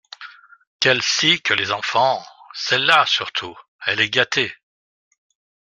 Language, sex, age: French, male, 60-69